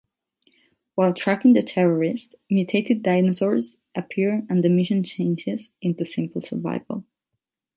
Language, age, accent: English, 19-29, United States English; England English; Irish English